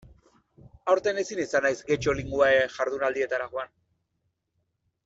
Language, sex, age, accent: Basque, male, 30-39, Erdialdekoa edo Nafarra (Gipuzkoa, Nafarroa)